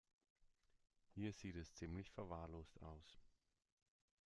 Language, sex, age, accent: German, male, 30-39, Deutschland Deutsch